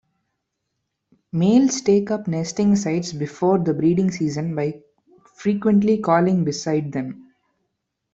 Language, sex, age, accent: English, male, 19-29, India and South Asia (India, Pakistan, Sri Lanka)